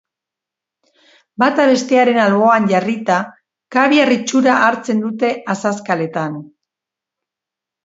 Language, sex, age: Basque, female, 60-69